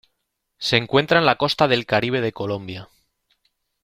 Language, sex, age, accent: Spanish, male, 30-39, España: Centro-Sur peninsular (Madrid, Toledo, Castilla-La Mancha)